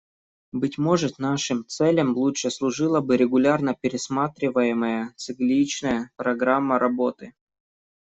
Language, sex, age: Russian, male, 19-29